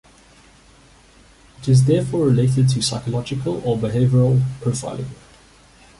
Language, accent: English, Southern African (South Africa, Zimbabwe, Namibia)